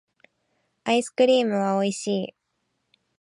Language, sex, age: Japanese, female, 19-29